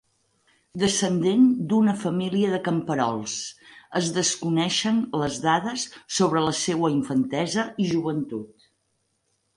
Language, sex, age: Catalan, female, 50-59